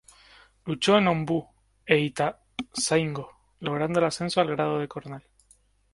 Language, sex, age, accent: Spanish, male, 19-29, España: Islas Canarias